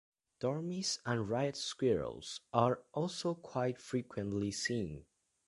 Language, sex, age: English, male, under 19